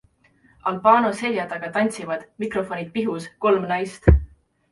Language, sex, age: Estonian, female, 19-29